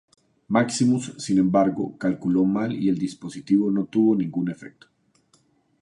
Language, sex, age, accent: Spanish, male, 50-59, Andino-Pacífico: Colombia, Perú, Ecuador, oeste de Bolivia y Venezuela andina